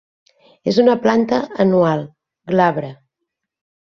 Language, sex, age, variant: Catalan, female, 50-59, Nord-Occidental